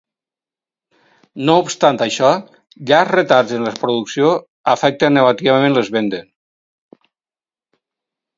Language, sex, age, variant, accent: Catalan, male, 50-59, Valencià meridional, valencià